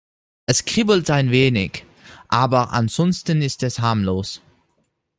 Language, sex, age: German, male, 19-29